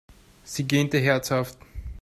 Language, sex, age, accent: German, male, 19-29, Österreichisches Deutsch